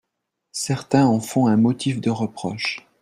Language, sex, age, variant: French, male, 40-49, Français de métropole